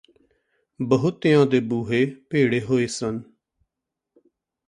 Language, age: Punjabi, 40-49